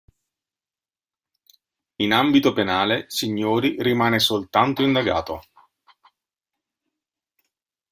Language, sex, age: Italian, male, 40-49